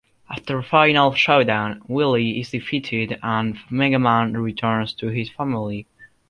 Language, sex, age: English, male, under 19